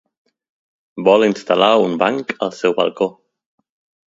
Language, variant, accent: Catalan, Central, central